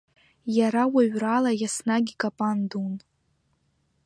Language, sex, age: Abkhazian, female, under 19